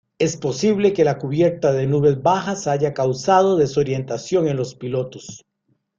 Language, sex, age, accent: Spanish, male, 50-59, América central